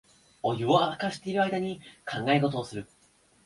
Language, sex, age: Japanese, male, 19-29